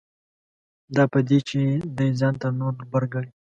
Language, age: Pashto, 19-29